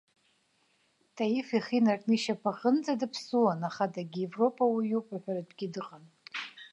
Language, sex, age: Abkhazian, female, 50-59